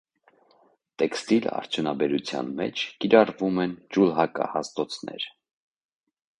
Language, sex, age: Armenian, male, 30-39